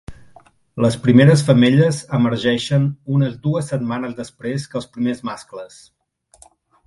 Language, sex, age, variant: Catalan, male, 40-49, Central